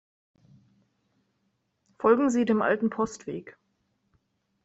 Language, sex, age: German, female, 19-29